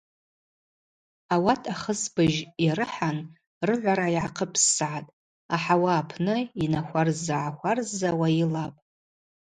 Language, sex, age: Abaza, female, 40-49